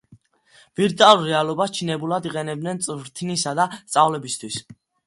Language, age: Georgian, 19-29